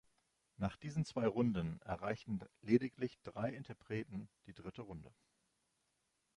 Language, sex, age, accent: German, male, 40-49, Deutschland Deutsch